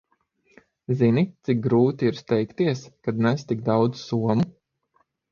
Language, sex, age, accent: Latvian, male, 30-39, Dzimtā valoda